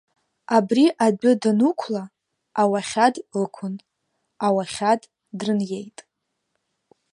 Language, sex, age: Abkhazian, female, under 19